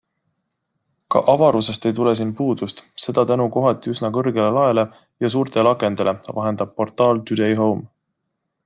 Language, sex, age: Estonian, male, 30-39